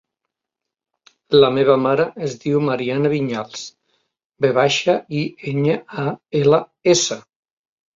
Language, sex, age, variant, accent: Catalan, male, 60-69, Nord-Occidental, nord-occidental